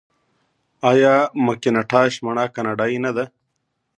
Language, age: Pashto, 19-29